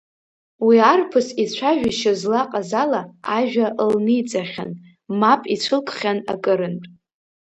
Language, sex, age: Abkhazian, female, under 19